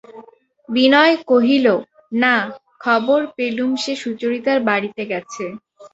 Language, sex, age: Bengali, female, under 19